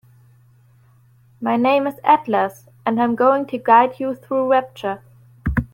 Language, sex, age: English, female, 19-29